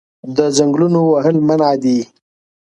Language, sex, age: Pashto, male, 30-39